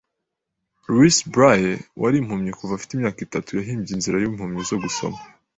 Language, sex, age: Kinyarwanda, male, 19-29